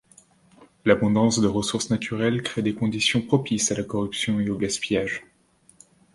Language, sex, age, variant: French, male, 30-39, Français de métropole